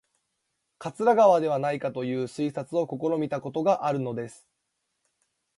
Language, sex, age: Japanese, male, 19-29